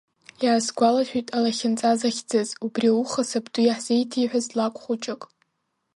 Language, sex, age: Abkhazian, female, under 19